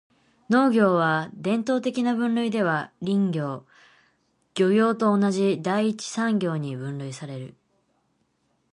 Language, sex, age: Japanese, female, 19-29